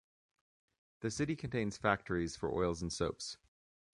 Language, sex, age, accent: English, male, 30-39, United States English